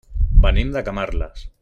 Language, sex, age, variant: Catalan, male, 40-49, Central